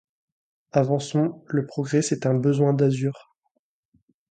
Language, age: French, 19-29